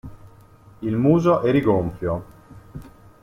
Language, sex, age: Italian, male, 30-39